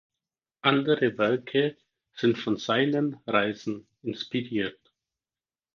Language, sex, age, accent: German, male, 19-29, Deutschland Deutsch